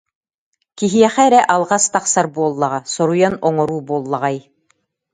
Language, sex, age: Yakut, female, 50-59